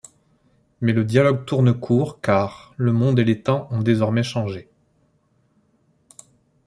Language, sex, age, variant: French, male, 30-39, Français de métropole